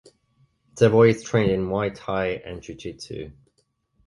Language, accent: English, United States English